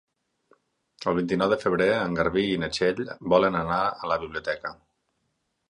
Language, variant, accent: Catalan, Nord-Occidental, Ebrenc